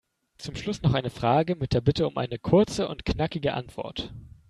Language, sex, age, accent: German, male, 19-29, Deutschland Deutsch